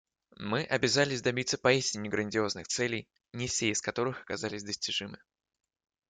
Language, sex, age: Russian, male, 19-29